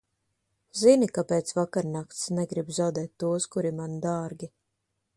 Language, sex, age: Latvian, female, 30-39